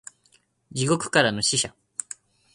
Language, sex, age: Japanese, male, 19-29